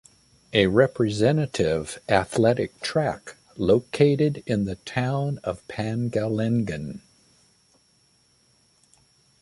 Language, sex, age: English, male, 60-69